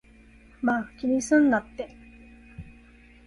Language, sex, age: Japanese, female, 30-39